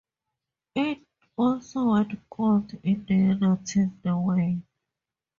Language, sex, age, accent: English, female, 19-29, Southern African (South Africa, Zimbabwe, Namibia)